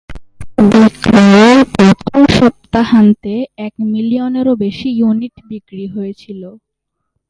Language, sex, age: Bengali, male, under 19